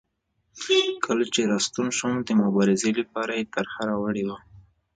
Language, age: Pashto, 19-29